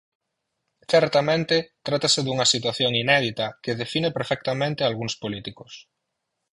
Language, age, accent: Galician, 30-39, Normativo (estándar)